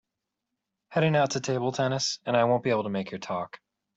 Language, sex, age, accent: English, male, 30-39, United States English